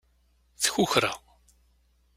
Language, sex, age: Kabyle, male, 40-49